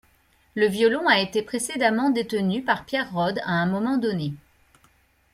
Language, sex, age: French, female, 40-49